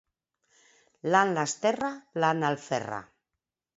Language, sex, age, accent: Basque, female, 50-59, Mendebalekoa (Araba, Bizkaia, Gipuzkoako mendebaleko herri batzuk)